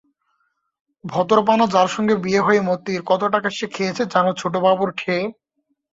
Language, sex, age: Bengali, male, 19-29